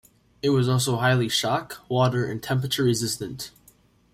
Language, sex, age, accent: English, male, under 19, United States English